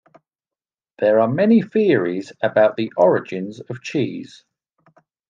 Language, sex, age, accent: English, male, 40-49, England English